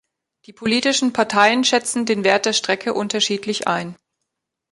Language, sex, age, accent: German, female, 40-49, Deutschland Deutsch